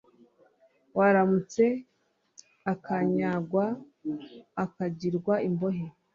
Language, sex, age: Kinyarwanda, female, 30-39